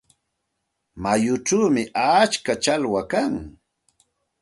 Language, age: Santa Ana de Tusi Pasco Quechua, 40-49